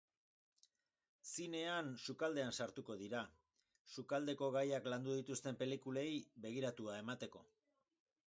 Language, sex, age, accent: Basque, male, 60-69, Mendebalekoa (Araba, Bizkaia, Gipuzkoako mendebaleko herri batzuk)